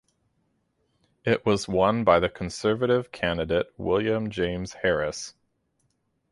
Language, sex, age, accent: English, male, 30-39, United States English